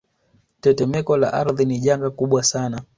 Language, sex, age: Swahili, male, 19-29